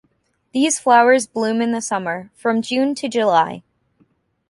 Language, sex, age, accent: English, female, 19-29, United States English